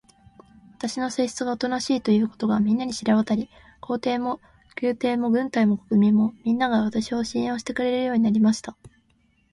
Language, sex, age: Japanese, female, 19-29